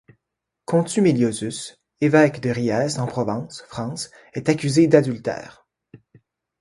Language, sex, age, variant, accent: French, male, 40-49, Français d'Amérique du Nord, Français du Canada